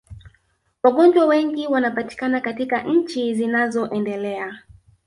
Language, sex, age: Swahili, female, 19-29